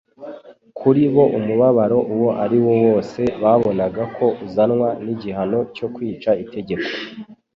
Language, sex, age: Kinyarwanda, male, 19-29